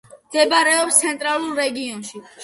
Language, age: Georgian, under 19